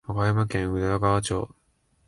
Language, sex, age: Japanese, male, 19-29